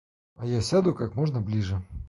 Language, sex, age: Russian, male, 30-39